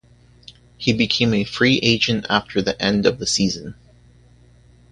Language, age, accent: English, 30-39, United States English